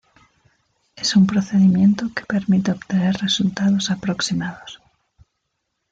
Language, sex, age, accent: Spanish, female, 40-49, España: Norte peninsular (Asturias, Castilla y León, Cantabria, País Vasco, Navarra, Aragón, La Rioja, Guadalajara, Cuenca)